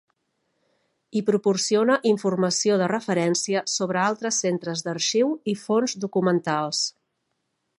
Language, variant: Catalan, Central